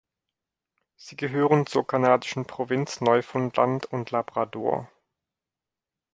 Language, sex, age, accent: German, male, 19-29, Deutschland Deutsch; Schweizerdeutsch